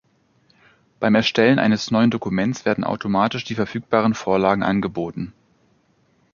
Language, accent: German, Deutschland Deutsch